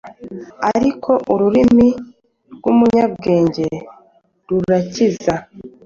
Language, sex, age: Kinyarwanda, female, 19-29